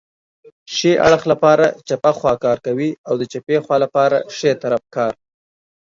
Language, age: Pashto, 19-29